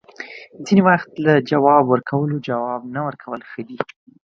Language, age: Pashto, 19-29